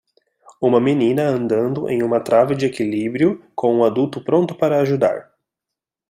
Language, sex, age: Portuguese, male, 19-29